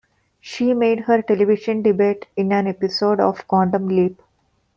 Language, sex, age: English, female, 40-49